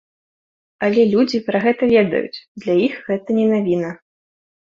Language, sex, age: Belarusian, female, under 19